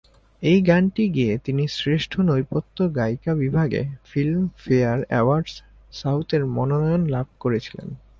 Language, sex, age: Bengali, male, 19-29